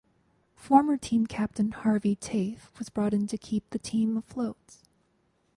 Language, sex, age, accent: English, female, 19-29, United States English